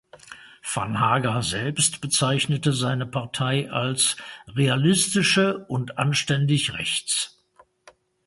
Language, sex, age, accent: German, male, 60-69, Deutschland Deutsch